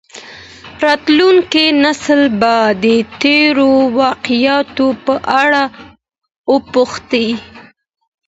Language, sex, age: Pashto, female, 19-29